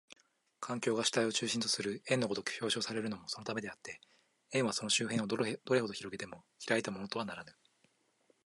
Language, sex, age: Japanese, male, 19-29